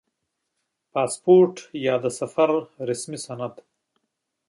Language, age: Pashto, 40-49